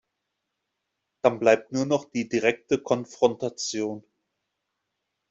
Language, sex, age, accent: German, male, 40-49, Deutschland Deutsch